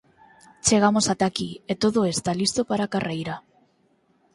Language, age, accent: Galician, 19-29, Normativo (estándar)